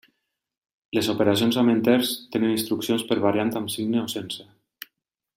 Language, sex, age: Catalan, male, 30-39